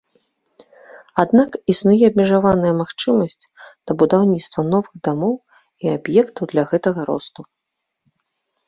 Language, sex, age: Belarusian, female, 30-39